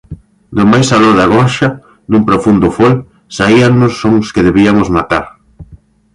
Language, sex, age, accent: Galician, male, 19-29, Normativo (estándar)